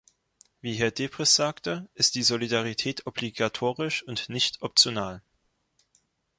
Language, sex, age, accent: German, male, 19-29, Deutschland Deutsch